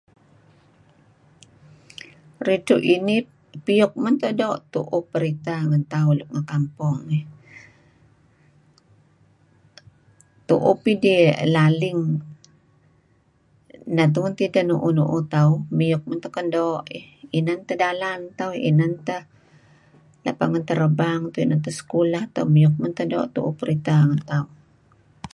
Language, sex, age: Kelabit, female, 60-69